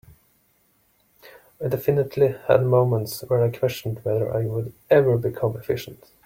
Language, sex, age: English, male, 30-39